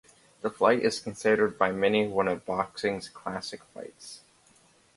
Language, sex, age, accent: English, male, under 19, United States English